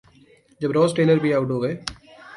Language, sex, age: Urdu, male, 19-29